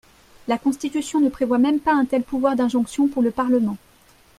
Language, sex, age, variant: French, female, 19-29, Français de métropole